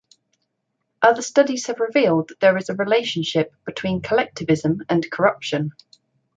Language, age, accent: English, 30-39, England English